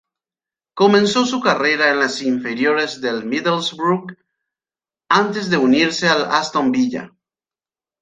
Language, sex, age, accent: Spanish, male, 40-49, Rioplatense: Argentina, Uruguay, este de Bolivia, Paraguay